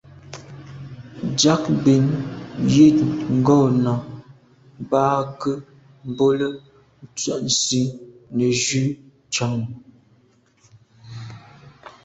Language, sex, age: Medumba, female, 19-29